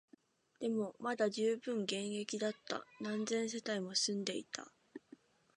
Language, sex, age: Japanese, female, 19-29